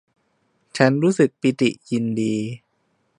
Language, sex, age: Thai, male, 30-39